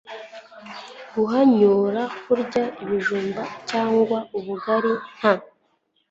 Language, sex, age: Kinyarwanda, female, 19-29